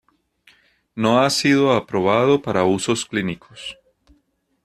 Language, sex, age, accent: Spanish, male, 40-49, Andino-Pacífico: Colombia, Perú, Ecuador, oeste de Bolivia y Venezuela andina